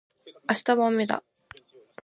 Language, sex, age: Japanese, female, 19-29